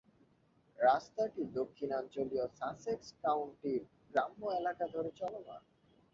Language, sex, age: Bengali, male, 19-29